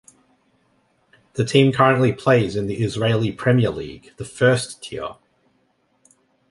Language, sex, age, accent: English, male, 30-39, Australian English